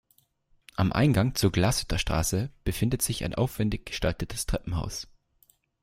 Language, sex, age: German, male, under 19